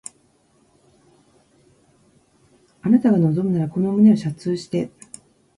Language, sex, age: Japanese, female, 60-69